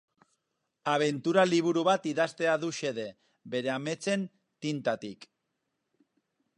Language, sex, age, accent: Basque, male, 30-39, Mendebalekoa (Araba, Bizkaia, Gipuzkoako mendebaleko herri batzuk)